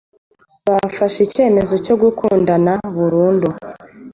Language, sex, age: Kinyarwanda, female, 19-29